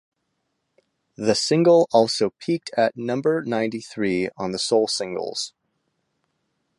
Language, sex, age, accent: English, male, 19-29, United States English